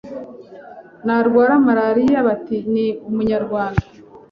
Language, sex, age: Kinyarwanda, female, 40-49